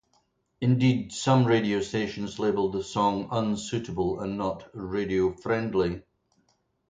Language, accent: English, Scottish English